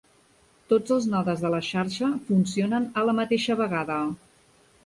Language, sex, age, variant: Catalan, female, 40-49, Central